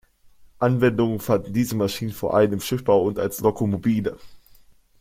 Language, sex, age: German, male, under 19